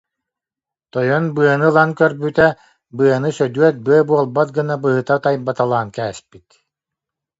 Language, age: Yakut, 50-59